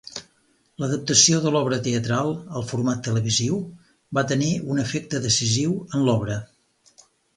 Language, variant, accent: Catalan, Central, central; Empordanès